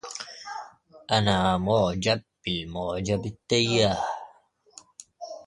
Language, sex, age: Arabic, male, 19-29